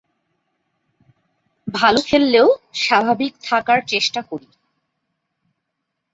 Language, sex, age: Bengali, female, 30-39